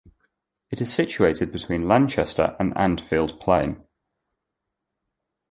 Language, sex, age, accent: English, male, 30-39, England English